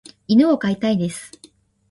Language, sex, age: Japanese, female, 19-29